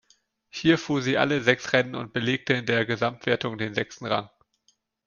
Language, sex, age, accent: German, male, 19-29, Deutschland Deutsch